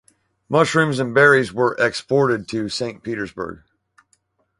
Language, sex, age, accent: English, male, 30-39, United States English